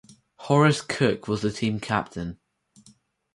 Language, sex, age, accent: English, male, under 19, England English